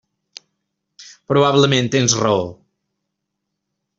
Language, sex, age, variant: Catalan, male, 30-39, Balear